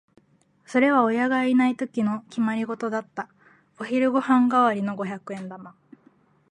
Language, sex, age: Japanese, female, 19-29